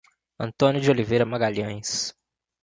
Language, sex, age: Portuguese, male, 19-29